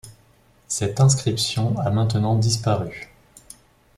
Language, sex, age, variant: French, male, 19-29, Français de métropole